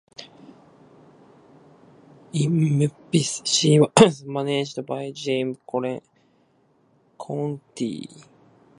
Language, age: English, under 19